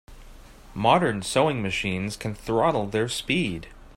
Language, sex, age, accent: English, male, 19-29, United States English